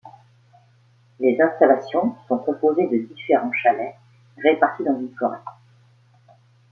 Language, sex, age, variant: French, female, 50-59, Français de métropole